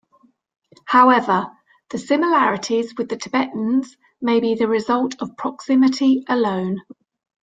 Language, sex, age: English, female, 50-59